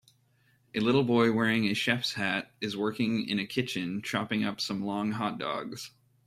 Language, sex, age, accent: English, male, 30-39, United States English